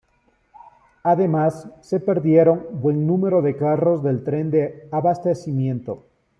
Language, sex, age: Spanish, male, 50-59